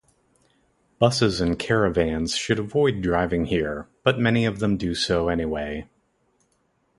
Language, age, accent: English, 30-39, United States English